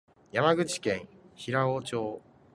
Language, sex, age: Japanese, male, 19-29